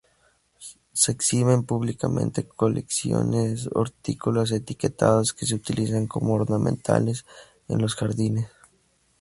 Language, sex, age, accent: Spanish, male, 19-29, México